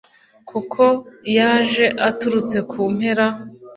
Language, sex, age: Kinyarwanda, female, 19-29